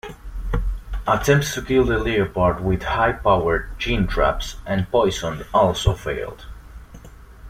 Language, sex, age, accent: English, male, 19-29, United States English